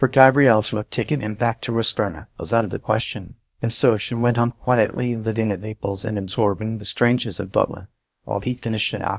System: TTS, VITS